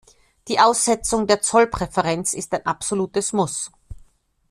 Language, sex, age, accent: German, female, 50-59, Österreichisches Deutsch